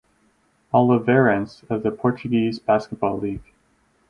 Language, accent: English, Canadian English